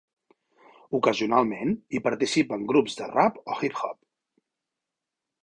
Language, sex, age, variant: Catalan, male, 40-49, Central